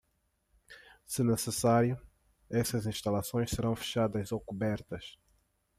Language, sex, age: Portuguese, male, 30-39